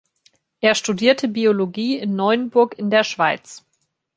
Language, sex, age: German, female, 19-29